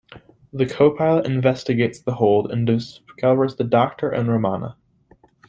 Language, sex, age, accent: English, male, under 19, United States English